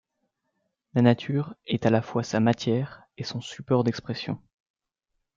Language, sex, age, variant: French, male, 19-29, Français de métropole